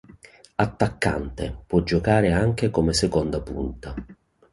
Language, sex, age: Italian, male, 40-49